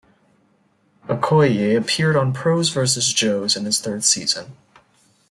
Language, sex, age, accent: English, male, under 19, United States English